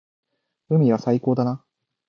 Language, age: Japanese, 19-29